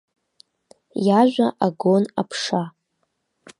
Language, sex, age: Abkhazian, female, under 19